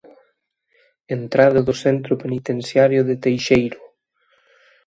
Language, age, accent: Galician, 19-29, Atlántico (seseo e gheada)